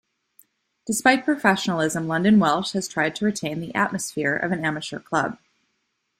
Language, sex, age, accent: English, female, 30-39, United States English